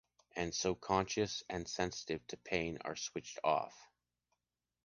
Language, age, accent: English, 30-39, Canadian English